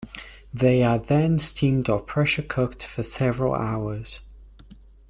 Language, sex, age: English, male, 19-29